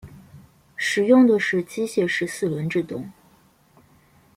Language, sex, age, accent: Chinese, female, 19-29, 出生地：黑龙江省